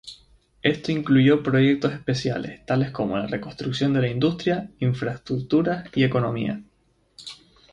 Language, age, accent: Spanish, 19-29, España: Islas Canarias